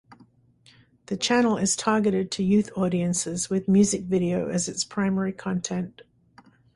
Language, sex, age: English, female, 60-69